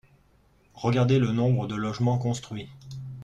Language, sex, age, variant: French, male, 40-49, Français de métropole